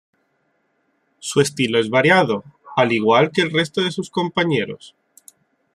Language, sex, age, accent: Spanish, male, 30-39, España: Islas Canarias